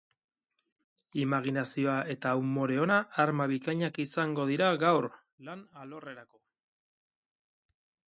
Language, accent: Basque, Erdialdekoa edo Nafarra (Gipuzkoa, Nafarroa)